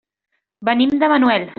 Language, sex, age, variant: Catalan, female, 19-29, Central